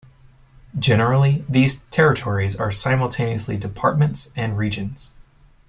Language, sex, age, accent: English, male, 30-39, United States English